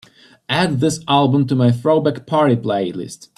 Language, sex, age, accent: English, male, 19-29, United States English